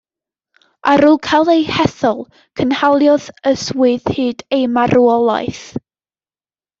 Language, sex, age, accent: Welsh, female, under 19, Y Deyrnas Unedig Cymraeg